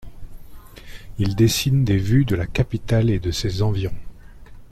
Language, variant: French, Français de métropole